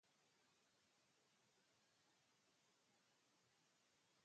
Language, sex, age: Spanish, male, under 19